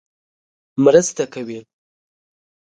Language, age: Pashto, 19-29